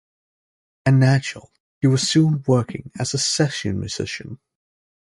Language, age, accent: English, 19-29, United States English